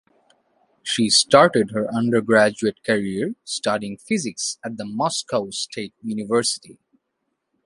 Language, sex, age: English, male, 19-29